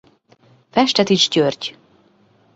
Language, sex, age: Hungarian, female, 30-39